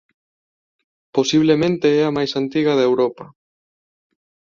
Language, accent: Galician, Neofalante